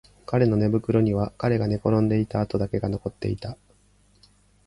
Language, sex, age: Japanese, male, 40-49